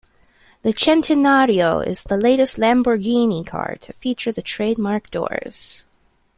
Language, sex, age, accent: English, female, 19-29, United States English